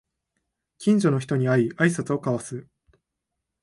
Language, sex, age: Japanese, male, 19-29